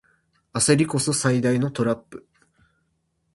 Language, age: Japanese, 19-29